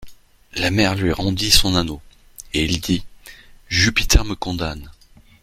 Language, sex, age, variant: French, male, 40-49, Français de métropole